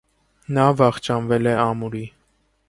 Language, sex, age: Armenian, male, 19-29